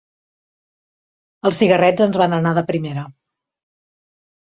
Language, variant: Catalan, Central